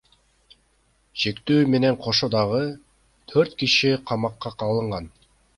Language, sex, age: Kyrgyz, male, 19-29